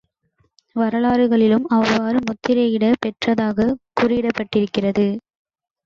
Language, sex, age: Tamil, female, under 19